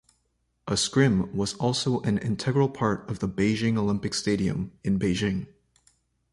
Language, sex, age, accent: English, male, 30-39, Canadian English